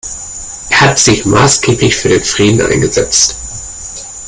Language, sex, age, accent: German, male, 40-49, Deutschland Deutsch